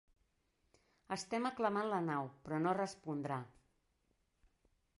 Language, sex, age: Catalan, female, 40-49